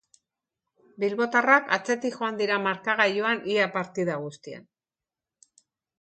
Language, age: Basque, 60-69